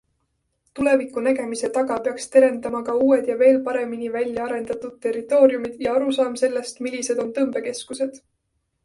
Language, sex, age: Estonian, female, 19-29